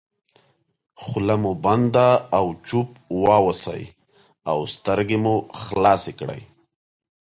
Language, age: Pashto, 30-39